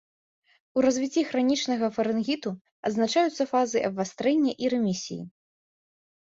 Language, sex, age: Belarusian, female, 19-29